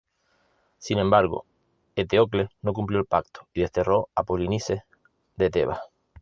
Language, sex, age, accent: Spanish, male, 30-39, España: Islas Canarias